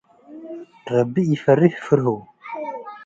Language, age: Tigre, 19-29